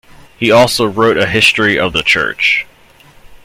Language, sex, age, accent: English, male, 19-29, United States English